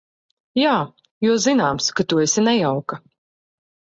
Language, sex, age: Latvian, female, 40-49